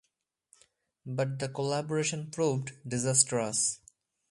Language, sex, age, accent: English, male, 19-29, United States English